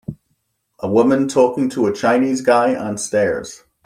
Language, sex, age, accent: English, male, 50-59, United States English